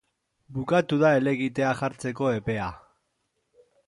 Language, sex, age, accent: Basque, male, 40-49, Mendebalekoa (Araba, Bizkaia, Gipuzkoako mendebaleko herri batzuk)